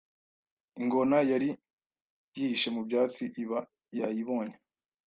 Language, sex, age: Kinyarwanda, male, 19-29